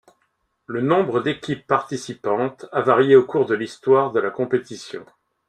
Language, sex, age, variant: French, male, 50-59, Français de métropole